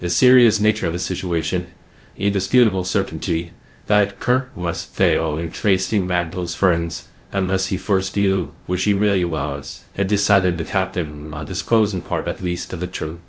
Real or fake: fake